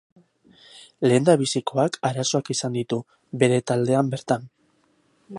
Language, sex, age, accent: Basque, male, 19-29, Mendebalekoa (Araba, Bizkaia, Gipuzkoako mendebaleko herri batzuk)